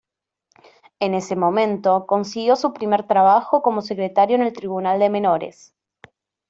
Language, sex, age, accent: Spanish, female, 19-29, Rioplatense: Argentina, Uruguay, este de Bolivia, Paraguay